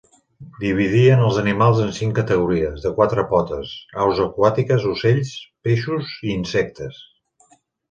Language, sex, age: Catalan, male, 40-49